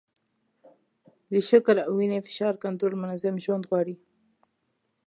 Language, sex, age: Pashto, female, 19-29